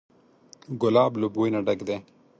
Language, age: Pashto, 19-29